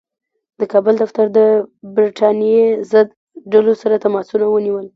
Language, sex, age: Pashto, female, 19-29